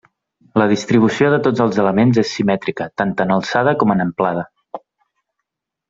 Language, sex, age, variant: Catalan, male, 19-29, Central